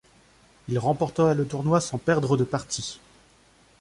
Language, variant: French, Français de métropole